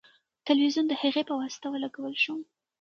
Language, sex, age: Pashto, female, 19-29